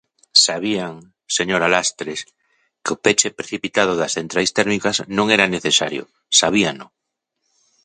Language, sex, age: Galician, male, 40-49